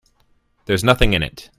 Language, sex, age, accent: English, male, 40-49, United States English